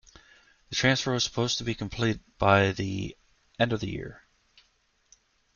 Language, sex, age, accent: English, male, 30-39, United States English